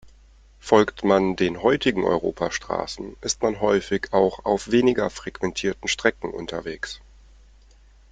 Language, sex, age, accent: German, male, 30-39, Deutschland Deutsch